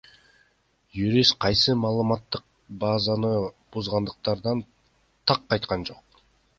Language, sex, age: Kyrgyz, male, 19-29